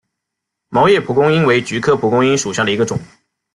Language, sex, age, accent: Chinese, male, 19-29, 出生地：浙江省